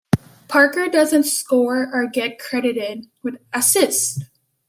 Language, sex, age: English, female, under 19